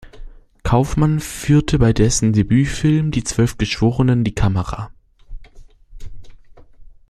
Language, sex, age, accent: German, male, under 19, Deutschland Deutsch